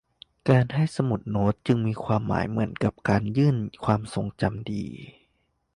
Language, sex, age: Thai, male, 19-29